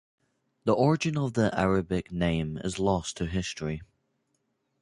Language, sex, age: English, male, under 19